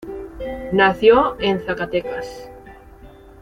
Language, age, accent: Spanish, 40-49, España: Norte peninsular (Asturias, Castilla y León, Cantabria, País Vasco, Navarra, Aragón, La Rioja, Guadalajara, Cuenca)